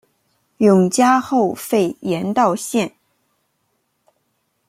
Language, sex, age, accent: Chinese, female, 30-39, 出生地：吉林省